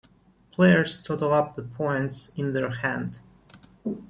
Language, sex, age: English, male, 19-29